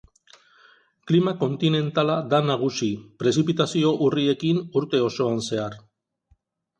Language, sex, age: Basque, male, 50-59